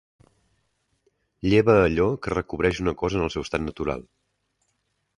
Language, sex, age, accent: Catalan, male, 40-49, Oriental